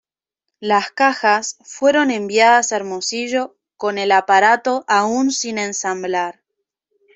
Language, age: Spanish, 19-29